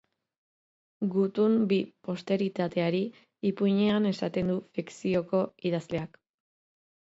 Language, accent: Basque, Erdialdekoa edo Nafarra (Gipuzkoa, Nafarroa)